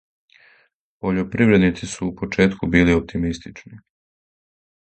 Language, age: Serbian, 19-29